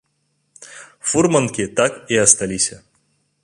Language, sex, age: Belarusian, male, 30-39